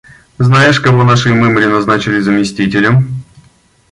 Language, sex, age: Russian, male, 30-39